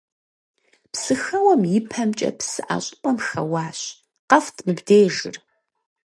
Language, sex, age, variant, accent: Kabardian, female, 30-39, Адыгэбзэ (Къэбэрдей, Кирил, псоми зэдай), Джылэхъстэней (Gilahsteney)